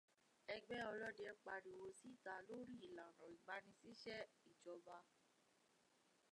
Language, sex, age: Yoruba, female, 19-29